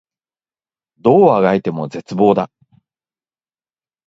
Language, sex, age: Japanese, male, 50-59